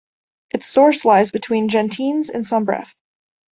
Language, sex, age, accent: English, female, 19-29, United States English